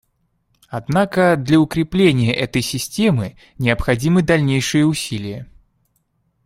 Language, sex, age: Russian, male, 19-29